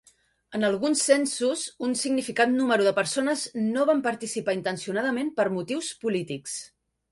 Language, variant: Catalan, Central